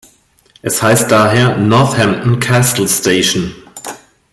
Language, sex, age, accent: German, female, 50-59, Deutschland Deutsch